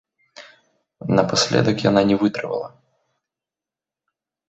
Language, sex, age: Belarusian, male, 30-39